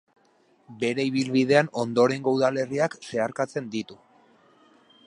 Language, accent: Basque, Mendebalekoa (Araba, Bizkaia, Gipuzkoako mendebaleko herri batzuk)